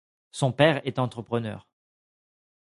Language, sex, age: French, male, 30-39